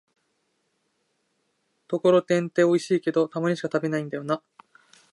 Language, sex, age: Japanese, male, 19-29